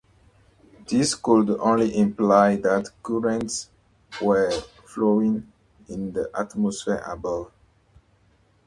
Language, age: English, 19-29